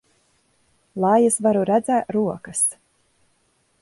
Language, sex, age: Latvian, female, 30-39